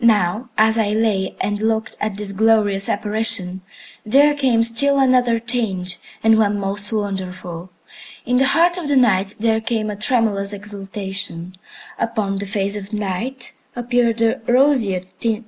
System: none